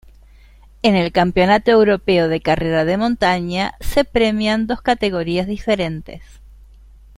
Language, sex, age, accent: Spanish, female, 60-69, Rioplatense: Argentina, Uruguay, este de Bolivia, Paraguay